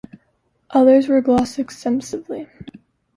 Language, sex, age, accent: English, female, 19-29, United States English